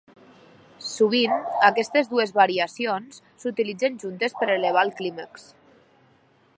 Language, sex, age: Catalan, female, 30-39